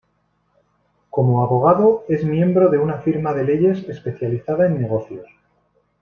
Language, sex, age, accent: Spanish, male, 30-39, España: Norte peninsular (Asturias, Castilla y León, Cantabria, País Vasco, Navarra, Aragón, La Rioja, Guadalajara, Cuenca)